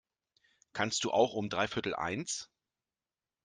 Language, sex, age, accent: German, male, 40-49, Deutschland Deutsch